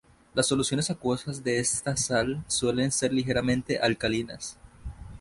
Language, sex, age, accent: Spanish, male, 19-29, Caribe: Cuba, Venezuela, Puerto Rico, República Dominicana, Panamá, Colombia caribeña, México caribeño, Costa del golfo de México